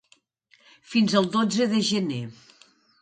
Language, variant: Catalan, Nord-Occidental